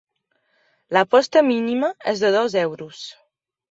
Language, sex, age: Catalan, female, 19-29